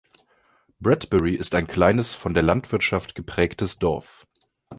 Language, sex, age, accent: German, male, 30-39, Deutschland Deutsch